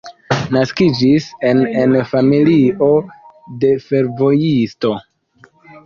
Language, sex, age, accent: Esperanto, male, 19-29, Internacia